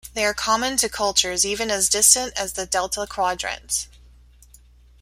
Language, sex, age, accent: English, female, 30-39, United States English